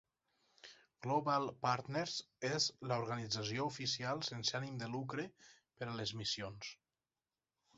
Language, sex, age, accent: Catalan, male, 30-39, valencià